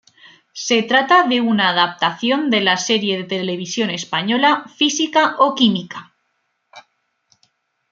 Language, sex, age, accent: Spanish, female, 19-29, España: Norte peninsular (Asturias, Castilla y León, Cantabria, País Vasco, Navarra, Aragón, La Rioja, Guadalajara, Cuenca)